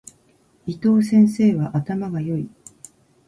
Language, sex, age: Japanese, female, 60-69